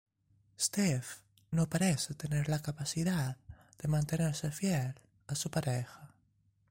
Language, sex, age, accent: Spanish, male, 19-29, España: Sur peninsular (Andalucia, Extremadura, Murcia)